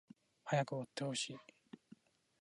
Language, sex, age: Japanese, male, 19-29